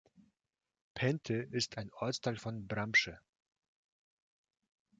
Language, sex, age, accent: German, male, 30-39, Russisch Deutsch